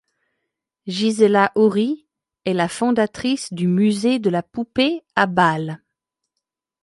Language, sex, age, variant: French, female, 50-59, Français de métropole